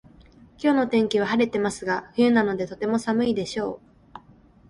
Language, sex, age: Japanese, female, 19-29